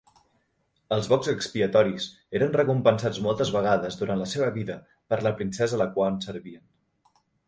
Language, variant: Catalan, Central